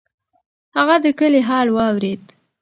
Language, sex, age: Pashto, female, under 19